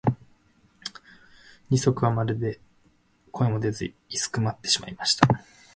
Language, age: Japanese, 19-29